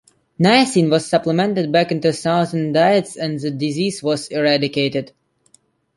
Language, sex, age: English, male, under 19